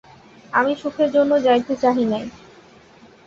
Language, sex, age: Bengali, female, 19-29